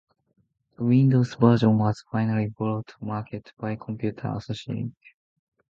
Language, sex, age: English, male, 19-29